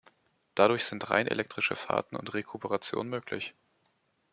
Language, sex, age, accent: German, male, 19-29, Deutschland Deutsch